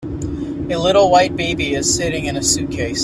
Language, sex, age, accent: English, male, 19-29, United States English